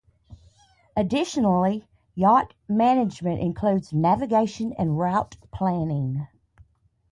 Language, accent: English, United States English